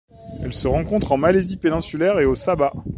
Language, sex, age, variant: French, male, 19-29, Français de métropole